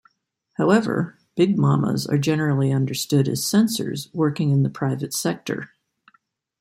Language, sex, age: English, female, 60-69